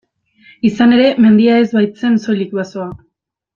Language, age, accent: Basque, 19-29, Mendebalekoa (Araba, Bizkaia, Gipuzkoako mendebaleko herri batzuk)